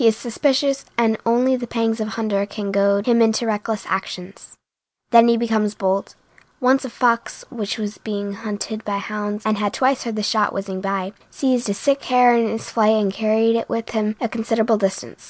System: none